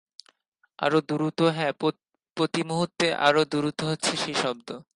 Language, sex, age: Bengali, male, 19-29